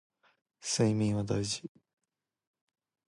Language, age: Japanese, 19-29